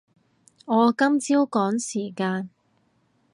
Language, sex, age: Cantonese, female, 30-39